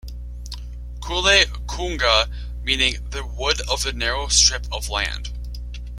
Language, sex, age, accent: English, male, under 19, United States English